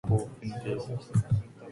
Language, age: Japanese, 19-29